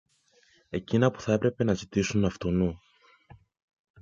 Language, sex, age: Greek, male, 19-29